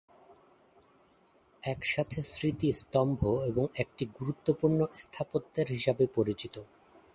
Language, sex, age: Bengali, male, 30-39